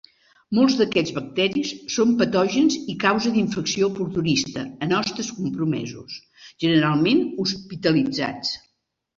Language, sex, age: Catalan, female, 70-79